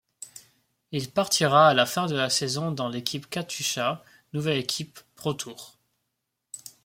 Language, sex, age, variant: French, male, 19-29, Français de métropole